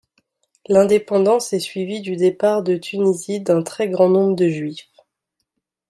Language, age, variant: French, 19-29, Français de métropole